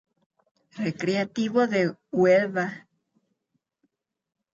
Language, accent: Spanish, México